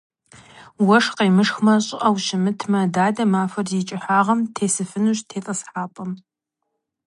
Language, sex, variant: Kabardian, female, Адыгэбзэ (Къэбэрдей, Кирил, Урысей)